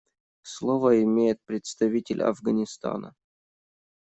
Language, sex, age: Russian, male, 19-29